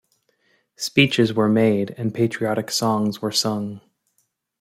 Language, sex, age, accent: English, male, 19-29, United States English